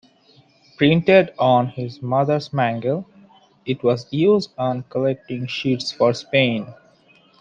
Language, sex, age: English, male, 19-29